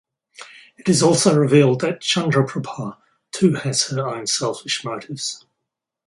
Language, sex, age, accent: English, male, 60-69, Australian English